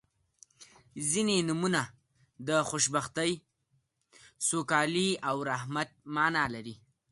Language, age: Pashto, under 19